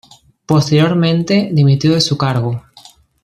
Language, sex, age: Spanish, female, 19-29